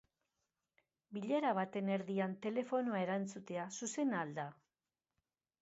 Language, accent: Basque, Mendebalekoa (Araba, Bizkaia, Gipuzkoako mendebaleko herri batzuk)